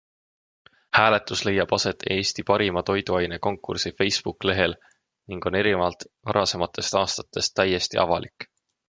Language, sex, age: Estonian, male, 19-29